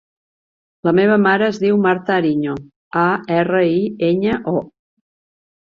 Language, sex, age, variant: Catalan, female, 50-59, Central